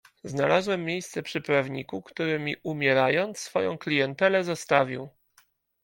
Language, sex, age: Polish, male, 30-39